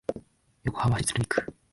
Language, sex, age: Japanese, male, 19-29